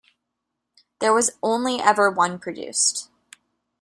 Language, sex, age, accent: English, female, 19-29, United States English